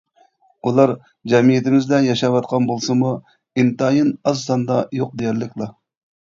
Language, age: Uyghur, 19-29